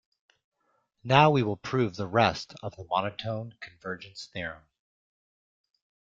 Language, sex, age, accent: English, male, 50-59, United States English